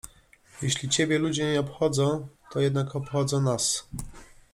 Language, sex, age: Polish, male, 40-49